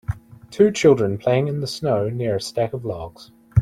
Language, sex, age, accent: English, male, 19-29, New Zealand English